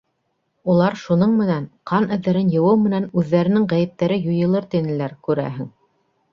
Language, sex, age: Bashkir, female, 30-39